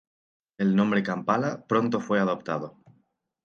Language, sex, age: Spanish, male, 19-29